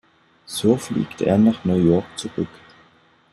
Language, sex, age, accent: German, male, 30-39, Deutschland Deutsch